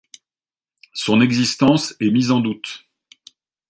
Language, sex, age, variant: French, male, 50-59, Français de métropole